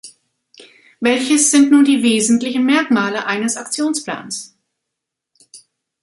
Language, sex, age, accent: German, female, 50-59, Deutschland Deutsch